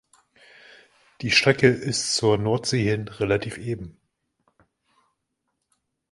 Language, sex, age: German, male, 40-49